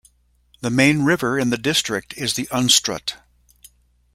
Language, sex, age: English, male, 60-69